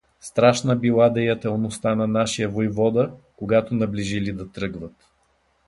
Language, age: Bulgarian, 60-69